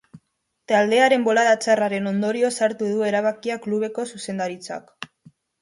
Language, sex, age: Basque, female, 19-29